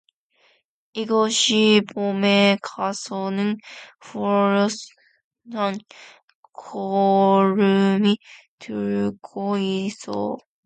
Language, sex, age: Korean, female, 19-29